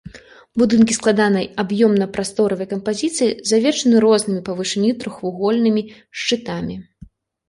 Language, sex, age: Belarusian, female, 19-29